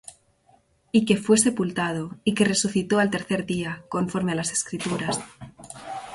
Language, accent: Spanish, España: Norte peninsular (Asturias, Castilla y León, Cantabria, País Vasco, Navarra, Aragón, La Rioja, Guadalajara, Cuenca)